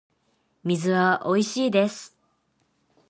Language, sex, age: Japanese, female, 19-29